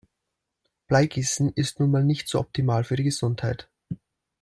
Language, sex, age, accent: German, male, 30-39, Österreichisches Deutsch